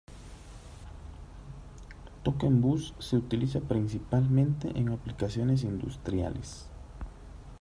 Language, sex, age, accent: Spanish, male, 30-39, México